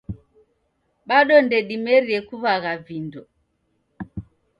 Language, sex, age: Taita, female, 60-69